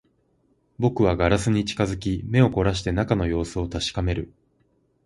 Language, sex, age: Japanese, male, 19-29